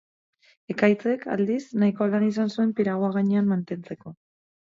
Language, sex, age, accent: Basque, female, 30-39, Mendebalekoa (Araba, Bizkaia, Gipuzkoako mendebaleko herri batzuk)